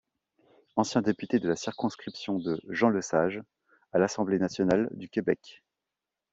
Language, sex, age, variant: French, male, 30-39, Français de métropole